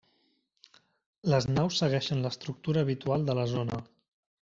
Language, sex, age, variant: Catalan, male, 19-29, Central